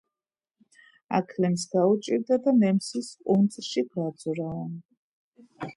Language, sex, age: Georgian, female, under 19